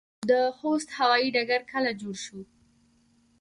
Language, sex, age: Pashto, female, under 19